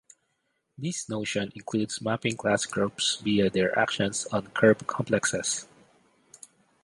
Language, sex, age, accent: English, male, 40-49, Filipino